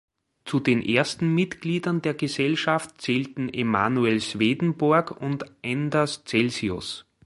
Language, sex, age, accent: German, male, 40-49, Österreichisches Deutsch